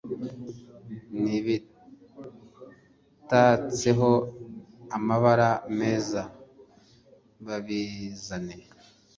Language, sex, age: Kinyarwanda, male, 40-49